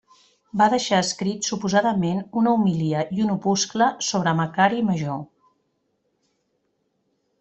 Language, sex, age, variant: Catalan, female, 40-49, Central